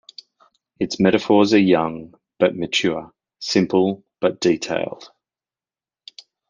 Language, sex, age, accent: English, male, 40-49, Australian English